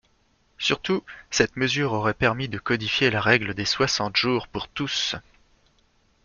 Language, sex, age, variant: French, male, 40-49, Français de métropole